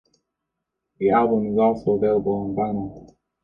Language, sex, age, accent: English, male, 30-39, United States English